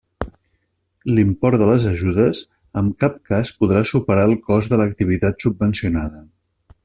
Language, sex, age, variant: Catalan, male, 50-59, Nord-Occidental